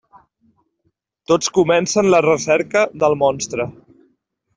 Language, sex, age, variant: Catalan, male, 30-39, Central